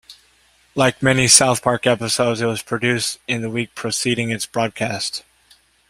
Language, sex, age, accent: English, male, 30-39, United States English